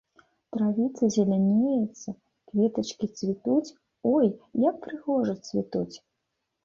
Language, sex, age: Belarusian, female, 30-39